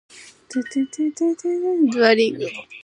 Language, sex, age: English, female, under 19